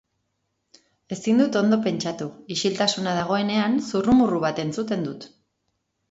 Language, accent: Basque, Erdialdekoa edo Nafarra (Gipuzkoa, Nafarroa)